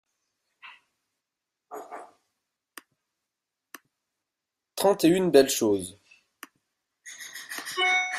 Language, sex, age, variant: French, male, 19-29, Français de métropole